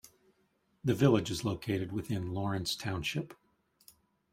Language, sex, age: English, male, 40-49